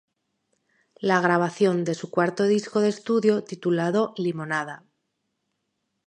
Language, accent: Spanish, España: Norte peninsular (Asturias, Castilla y León, Cantabria, País Vasco, Navarra, Aragón, La Rioja, Guadalajara, Cuenca)